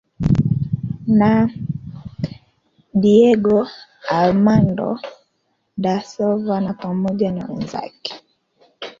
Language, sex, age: Swahili, female, 19-29